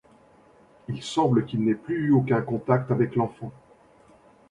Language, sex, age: French, male, 50-59